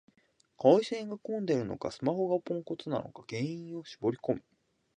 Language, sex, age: Japanese, male, 19-29